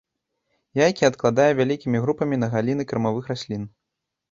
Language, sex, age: Belarusian, male, 19-29